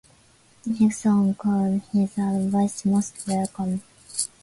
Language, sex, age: English, female, 19-29